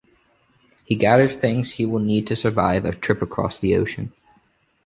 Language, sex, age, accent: English, male, 19-29, United States English